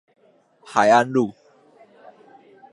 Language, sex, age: Chinese, male, under 19